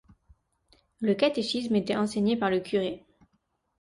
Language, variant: French, Français de métropole